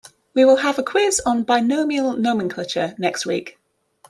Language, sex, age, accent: English, female, 30-39, England English